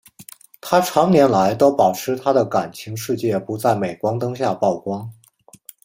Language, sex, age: Chinese, male, 30-39